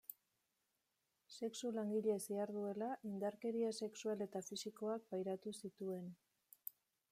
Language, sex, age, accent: Basque, female, 50-59, Mendebalekoa (Araba, Bizkaia, Gipuzkoako mendebaleko herri batzuk)